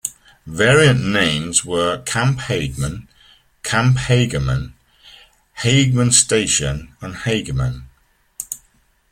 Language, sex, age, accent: English, male, 50-59, England English